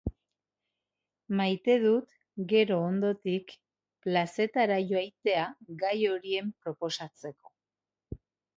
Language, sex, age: Basque, female, 30-39